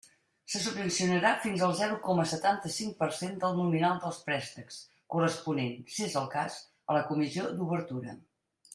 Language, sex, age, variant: Catalan, female, 50-59, Central